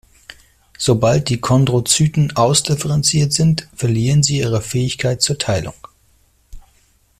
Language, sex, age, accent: German, male, 40-49, Deutschland Deutsch